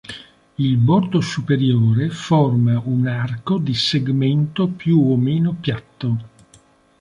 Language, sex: Italian, male